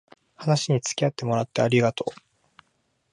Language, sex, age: Japanese, male, 19-29